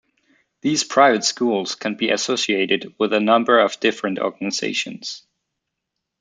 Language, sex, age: English, male, 19-29